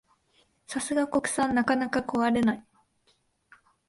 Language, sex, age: Japanese, female, 19-29